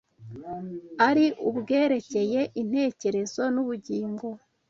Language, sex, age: Kinyarwanda, female, 19-29